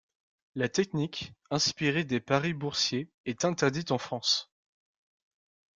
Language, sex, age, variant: French, male, 19-29, Français de métropole